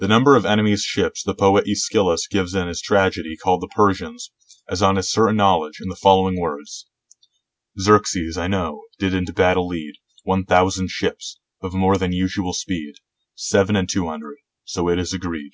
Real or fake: real